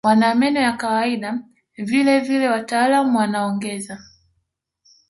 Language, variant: Swahili, Kiswahili cha Bara ya Tanzania